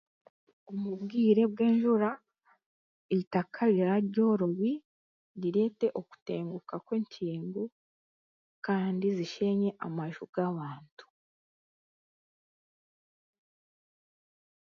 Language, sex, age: Chiga, female, 19-29